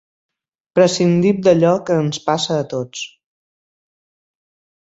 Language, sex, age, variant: Catalan, female, 50-59, Central